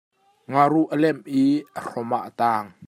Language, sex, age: Hakha Chin, male, 30-39